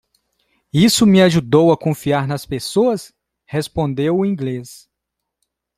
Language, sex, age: Portuguese, male, 40-49